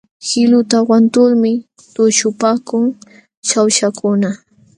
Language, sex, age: Jauja Wanca Quechua, female, 19-29